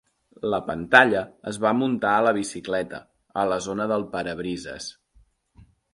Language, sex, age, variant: Catalan, male, 30-39, Central